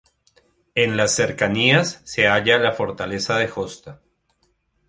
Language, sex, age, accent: Spanish, male, 40-49, Andino-Pacífico: Colombia, Perú, Ecuador, oeste de Bolivia y Venezuela andina